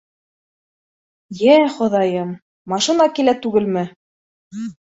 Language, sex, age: Bashkir, female, 30-39